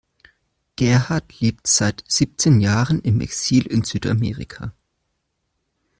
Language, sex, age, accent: German, male, 19-29, Deutschland Deutsch